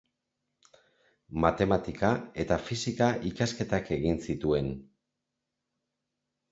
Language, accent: Basque, Erdialdekoa edo Nafarra (Gipuzkoa, Nafarroa)